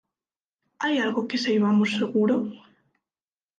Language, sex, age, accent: Galician, female, 19-29, Oriental (común en zona oriental); Neofalante